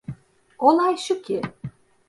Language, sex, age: Turkish, female, 50-59